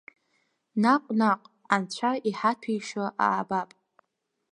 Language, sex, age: Abkhazian, female, under 19